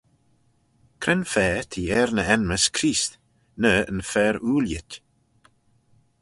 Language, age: Manx, 40-49